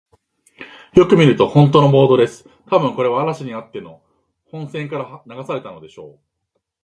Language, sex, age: Japanese, male, 40-49